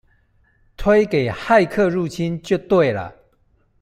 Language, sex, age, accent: Chinese, male, 40-49, 出生地：臺北市